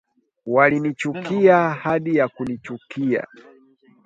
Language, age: Swahili, 19-29